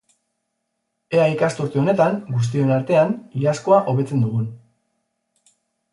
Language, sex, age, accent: Basque, male, 40-49, Mendebalekoa (Araba, Bizkaia, Gipuzkoako mendebaleko herri batzuk)